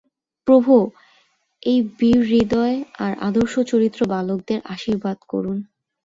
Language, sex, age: Bengali, female, 19-29